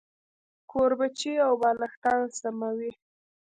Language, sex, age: Pashto, female, under 19